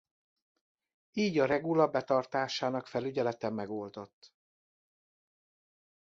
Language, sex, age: Hungarian, male, 40-49